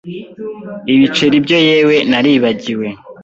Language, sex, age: Kinyarwanda, male, 19-29